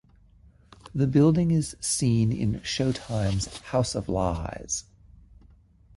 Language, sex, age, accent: English, male, 50-59, United States English